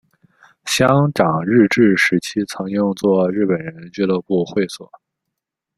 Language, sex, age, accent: Chinese, male, 19-29, 出生地：河南省